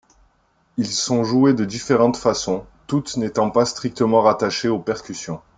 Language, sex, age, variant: French, male, 30-39, Français de métropole